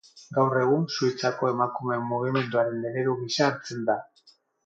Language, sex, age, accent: Basque, male, 40-49, Mendebalekoa (Araba, Bizkaia, Gipuzkoako mendebaleko herri batzuk)